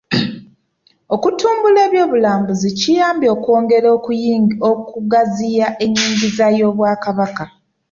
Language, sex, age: Ganda, female, 30-39